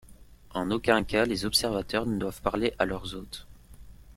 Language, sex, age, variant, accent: French, male, 19-29, Français d'Europe, Français de Belgique